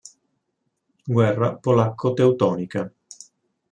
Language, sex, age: Italian, male, 50-59